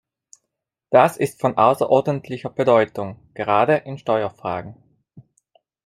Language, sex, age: German, male, 30-39